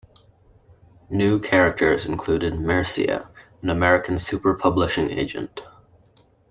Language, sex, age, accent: English, male, 19-29, Canadian English